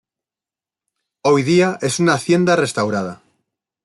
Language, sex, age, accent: Spanish, male, 40-49, España: Centro-Sur peninsular (Madrid, Toledo, Castilla-La Mancha)